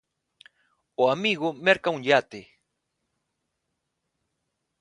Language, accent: Galician, Normativo (estándar); Neofalante